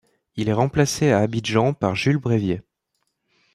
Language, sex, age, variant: French, male, 19-29, Français de métropole